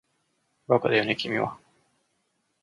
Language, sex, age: Japanese, male, 30-39